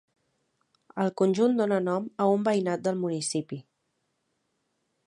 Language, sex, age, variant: Catalan, female, 19-29, Central